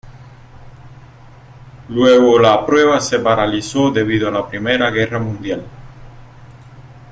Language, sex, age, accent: Spanish, male, 30-39, Caribe: Cuba, Venezuela, Puerto Rico, República Dominicana, Panamá, Colombia caribeña, México caribeño, Costa del golfo de México